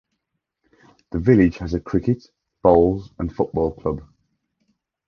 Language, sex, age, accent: English, male, 30-39, England English